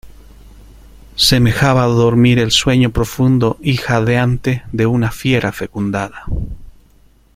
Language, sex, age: Spanish, male, 30-39